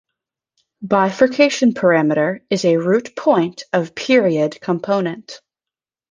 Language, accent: English, United States English